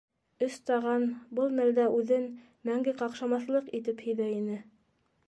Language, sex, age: Bashkir, female, 30-39